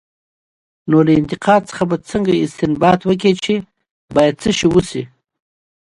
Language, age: Pashto, 40-49